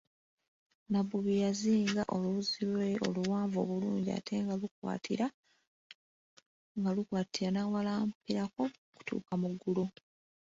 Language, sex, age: Ganda, female, 30-39